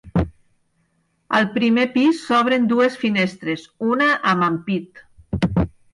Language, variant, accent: Catalan, Nord-Occidental, nord-occidental